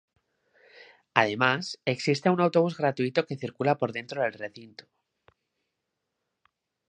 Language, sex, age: Spanish, male, 19-29